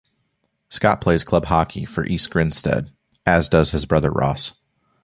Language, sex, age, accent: English, male, 19-29, United States English